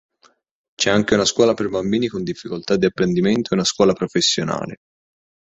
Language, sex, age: Italian, male, 19-29